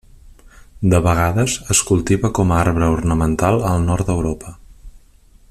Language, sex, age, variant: Catalan, male, 30-39, Central